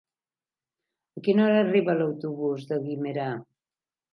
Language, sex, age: Catalan, female, 70-79